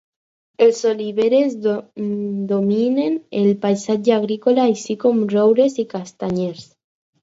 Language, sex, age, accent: Catalan, female, under 19, aprenent (recent, des del castellà)